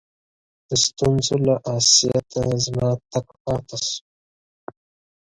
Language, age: Pashto, 19-29